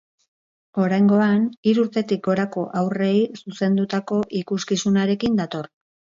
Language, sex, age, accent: Basque, female, 50-59, Mendebalekoa (Araba, Bizkaia, Gipuzkoako mendebaleko herri batzuk)